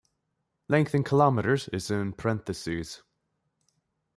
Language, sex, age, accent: English, male, 19-29, United States English